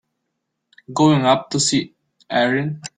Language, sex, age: English, male, 19-29